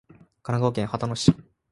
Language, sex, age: Japanese, male, 19-29